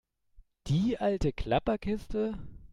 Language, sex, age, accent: German, male, 19-29, Deutschland Deutsch